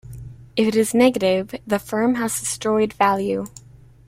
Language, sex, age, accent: English, female, under 19, United States English